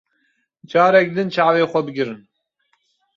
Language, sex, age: Kurdish, male, 30-39